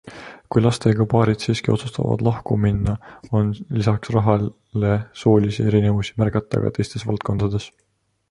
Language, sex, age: Estonian, male, 19-29